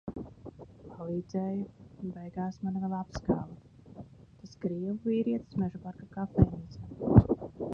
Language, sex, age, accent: Latvian, female, 40-49, Vidzemes